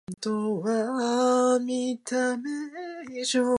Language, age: Japanese, under 19